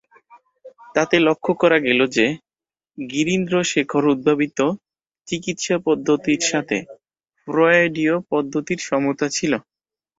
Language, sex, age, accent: Bengali, male, 19-29, Native